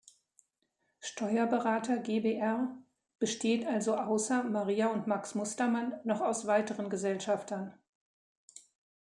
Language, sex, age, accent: German, female, 60-69, Deutschland Deutsch